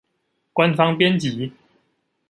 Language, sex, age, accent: Chinese, male, 19-29, 出生地：臺北市